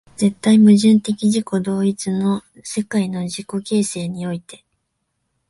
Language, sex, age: Japanese, female, 19-29